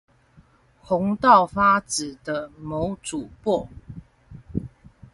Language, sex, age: Chinese, female, 40-49